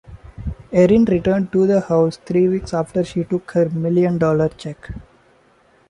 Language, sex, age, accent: English, male, 19-29, India and South Asia (India, Pakistan, Sri Lanka)